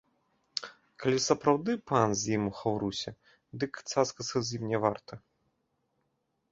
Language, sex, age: Belarusian, male, 30-39